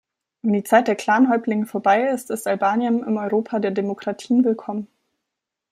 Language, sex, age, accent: German, female, 19-29, Deutschland Deutsch